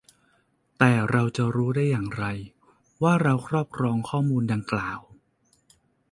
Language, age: Thai, 40-49